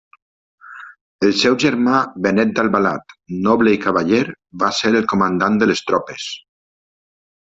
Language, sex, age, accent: Catalan, male, 50-59, valencià